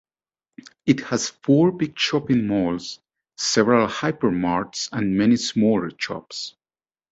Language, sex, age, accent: English, male, 40-49, United States English